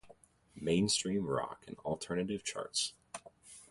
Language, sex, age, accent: English, male, 19-29, United States English